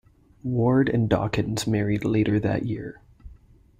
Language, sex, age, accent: English, male, 30-39, Canadian English